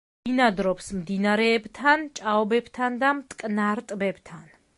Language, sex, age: Georgian, female, 30-39